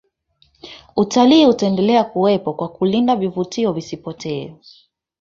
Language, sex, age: Swahili, female, 19-29